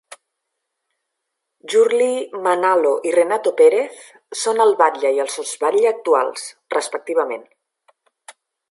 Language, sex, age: Catalan, female, 40-49